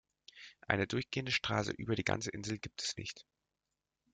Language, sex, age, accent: German, male, 19-29, Deutschland Deutsch